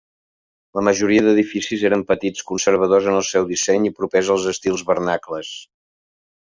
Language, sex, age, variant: Catalan, male, 50-59, Central